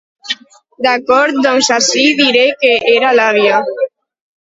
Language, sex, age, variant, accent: Catalan, female, under 19, Alacantí, valencià